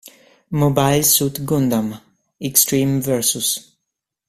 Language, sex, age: Italian, male, 19-29